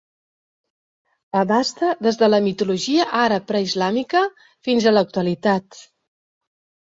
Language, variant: Catalan, Balear